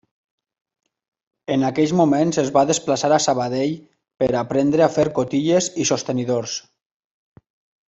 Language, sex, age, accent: Catalan, male, 30-39, valencià